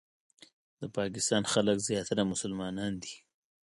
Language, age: Pashto, 30-39